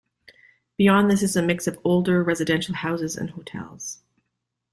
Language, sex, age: English, female, 40-49